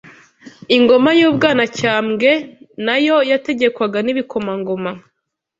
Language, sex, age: Kinyarwanda, female, 19-29